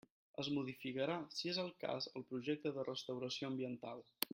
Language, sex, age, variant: Catalan, male, 19-29, Central